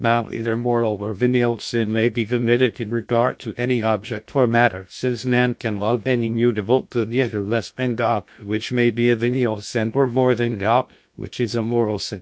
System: TTS, GlowTTS